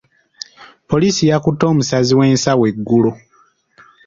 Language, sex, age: Ganda, male, under 19